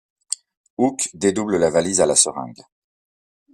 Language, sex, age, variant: French, male, 40-49, Français de métropole